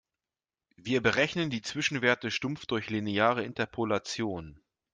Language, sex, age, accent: German, male, 40-49, Deutschland Deutsch